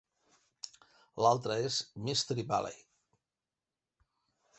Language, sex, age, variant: Catalan, male, 50-59, Central